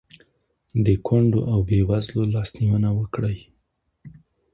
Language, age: Pashto, 30-39